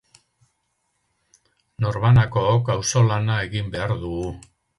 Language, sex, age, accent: Basque, male, 70-79, Mendebalekoa (Araba, Bizkaia, Gipuzkoako mendebaleko herri batzuk)